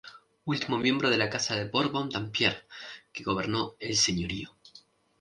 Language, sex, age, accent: Spanish, male, 19-29, Rioplatense: Argentina, Uruguay, este de Bolivia, Paraguay